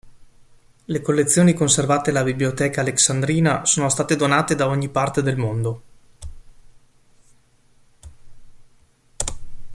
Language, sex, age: Italian, male, 40-49